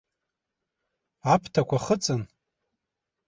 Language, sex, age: Abkhazian, male, 30-39